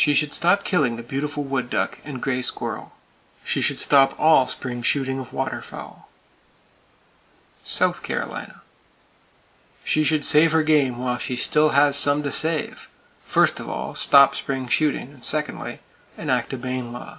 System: none